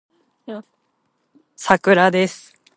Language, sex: English, female